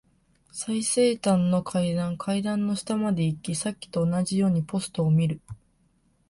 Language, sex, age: Japanese, female, under 19